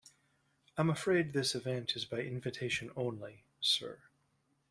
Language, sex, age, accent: English, male, 40-49, United States English